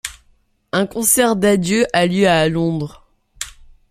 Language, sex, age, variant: French, male, under 19, Français de métropole